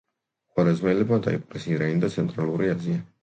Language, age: Georgian, 19-29